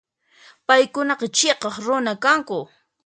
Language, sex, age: Puno Quechua, female, 30-39